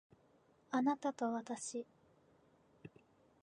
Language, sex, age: Japanese, female, 19-29